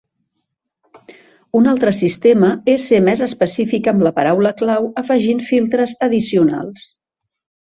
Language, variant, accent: Catalan, Central, central